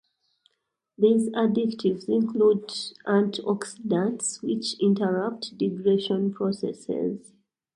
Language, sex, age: English, female, 30-39